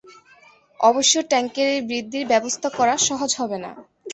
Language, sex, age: Bengali, female, 19-29